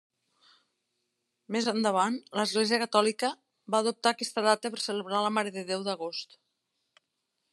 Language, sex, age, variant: Catalan, female, 50-59, Nord-Occidental